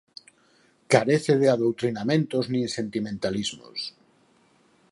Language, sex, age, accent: Galician, male, 50-59, Normativo (estándar)